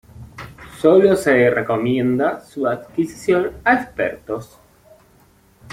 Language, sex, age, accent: Spanish, male, 30-39, Rioplatense: Argentina, Uruguay, este de Bolivia, Paraguay